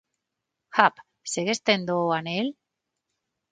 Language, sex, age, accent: Galician, female, 40-49, Normativo (estándar); Neofalante